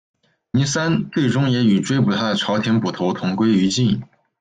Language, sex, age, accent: Chinese, male, 19-29, 出生地：山东省